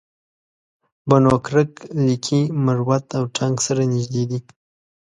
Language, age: Pashto, 19-29